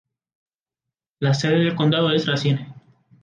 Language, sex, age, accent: Spanish, male, 19-29, América central